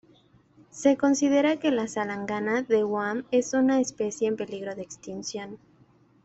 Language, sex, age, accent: Spanish, female, 19-29, México